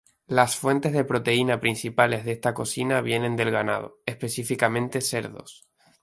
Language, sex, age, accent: Spanish, male, 19-29, España: Islas Canarias